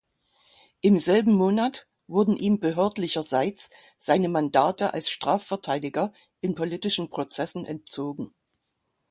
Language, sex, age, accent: German, female, 60-69, Deutschland Deutsch